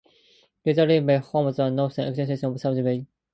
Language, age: English, under 19